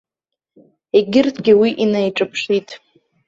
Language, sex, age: Abkhazian, female, under 19